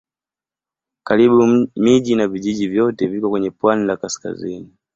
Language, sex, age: Swahili, male, 19-29